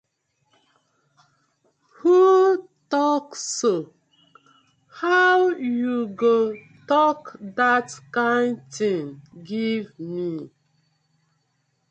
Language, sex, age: Nigerian Pidgin, female, 30-39